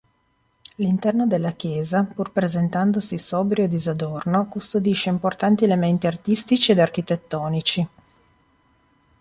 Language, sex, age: Italian, female, 40-49